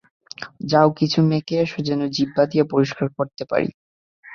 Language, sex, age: Bengali, male, 19-29